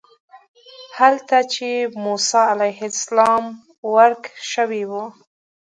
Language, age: Pashto, 19-29